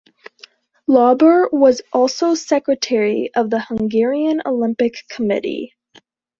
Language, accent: English, United States English